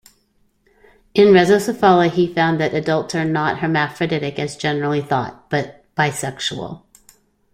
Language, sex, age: English, female, 50-59